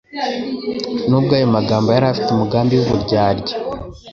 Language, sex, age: Kinyarwanda, male, under 19